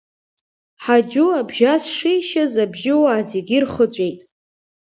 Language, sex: Abkhazian, female